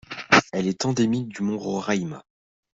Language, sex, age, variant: French, male, under 19, Français de métropole